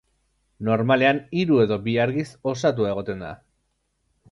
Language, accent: Basque, Erdialdekoa edo Nafarra (Gipuzkoa, Nafarroa)